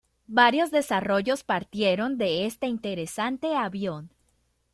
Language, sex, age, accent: Spanish, female, under 19, México